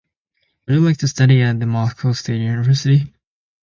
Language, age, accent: English, under 19, United States English